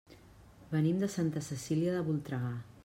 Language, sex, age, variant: Catalan, female, 40-49, Central